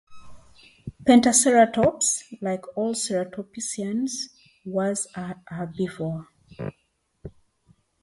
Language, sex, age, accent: English, female, 30-39, England English